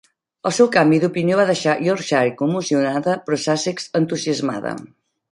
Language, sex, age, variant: Catalan, female, 50-59, Central